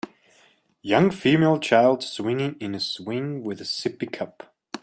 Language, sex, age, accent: English, male, 19-29, United States English